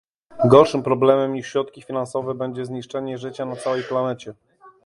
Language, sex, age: Polish, male, 40-49